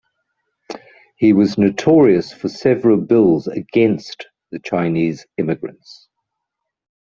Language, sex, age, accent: English, male, 50-59, England English